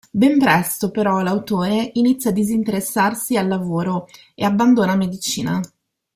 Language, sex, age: Italian, female, 30-39